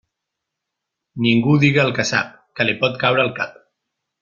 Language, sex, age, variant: Catalan, male, 30-39, Central